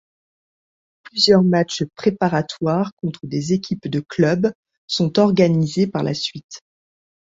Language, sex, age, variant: French, female, 40-49, Français de métropole